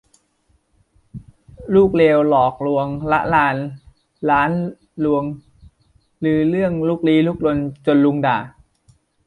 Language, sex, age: Thai, male, 19-29